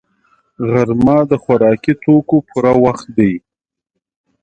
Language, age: Pashto, 30-39